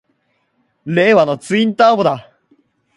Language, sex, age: Japanese, male, 19-29